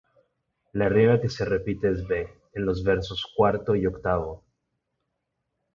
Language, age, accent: Spanish, 40-49, México